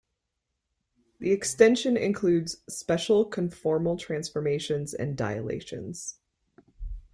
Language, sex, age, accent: English, female, 30-39, United States English